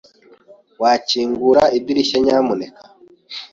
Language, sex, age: Kinyarwanda, male, 19-29